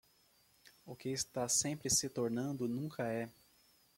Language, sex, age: Portuguese, male, 30-39